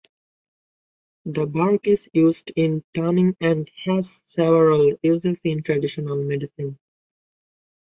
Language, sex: English, male